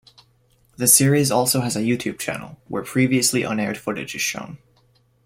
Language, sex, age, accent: English, male, 19-29, Canadian English